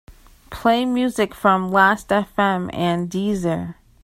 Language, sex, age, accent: English, female, 19-29, United States English